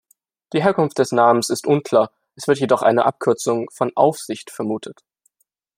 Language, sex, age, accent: German, male, 19-29, Deutschland Deutsch